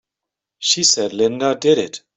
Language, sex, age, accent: English, male, 50-59, United States English